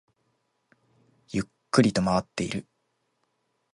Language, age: Japanese, 19-29